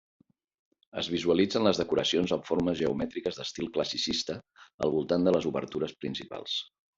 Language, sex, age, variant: Catalan, male, 50-59, Central